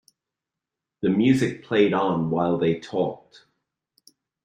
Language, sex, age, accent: English, male, 40-49, Irish English